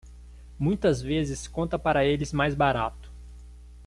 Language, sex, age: Portuguese, male, 30-39